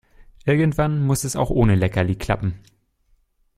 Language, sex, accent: German, male, Deutschland Deutsch